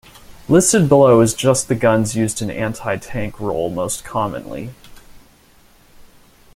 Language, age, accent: English, 19-29, United States English